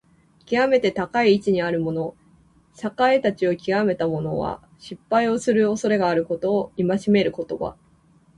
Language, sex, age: Japanese, female, 19-29